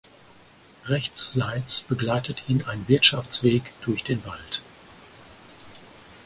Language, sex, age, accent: German, male, 50-59, Deutschland Deutsch